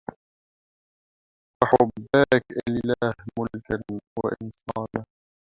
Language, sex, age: Arabic, male, 19-29